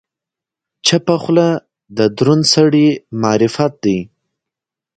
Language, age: Pashto, 19-29